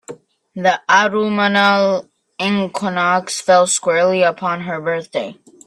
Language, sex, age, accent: English, male, 30-39, United States English